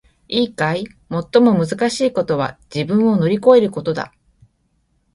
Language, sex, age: Japanese, female, 50-59